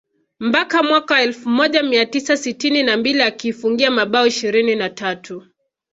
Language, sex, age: Swahili, female, 19-29